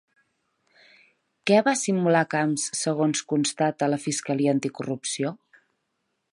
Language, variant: Catalan, Central